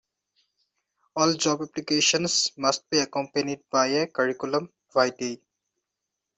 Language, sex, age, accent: English, male, 19-29, India and South Asia (India, Pakistan, Sri Lanka)